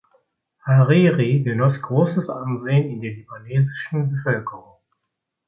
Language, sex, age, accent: German, male, 50-59, Deutschland Deutsch